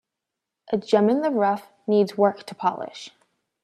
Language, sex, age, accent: English, female, under 19, United States English